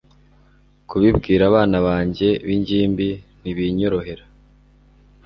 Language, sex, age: Kinyarwanda, male, 19-29